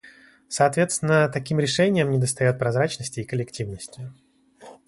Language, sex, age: Russian, male, 19-29